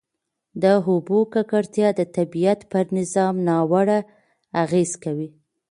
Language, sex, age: Pashto, female, 19-29